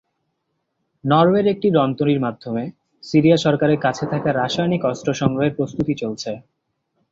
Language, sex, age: Bengali, male, 19-29